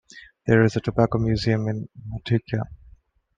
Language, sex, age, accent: English, male, 19-29, India and South Asia (India, Pakistan, Sri Lanka)